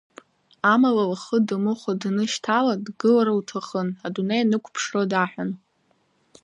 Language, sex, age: Abkhazian, female, under 19